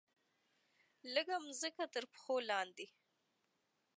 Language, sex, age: Pashto, female, 19-29